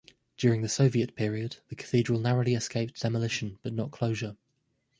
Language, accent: English, England English